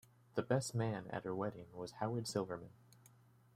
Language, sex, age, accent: English, male, 19-29, United States English